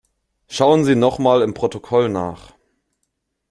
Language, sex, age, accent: German, male, 19-29, Deutschland Deutsch